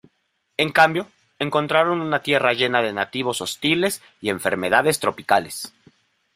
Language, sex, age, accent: Spanish, male, 30-39, México